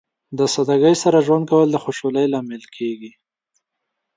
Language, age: Pashto, 19-29